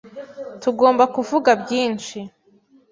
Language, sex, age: Kinyarwanda, female, 19-29